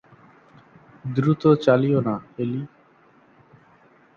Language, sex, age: Bengali, male, 19-29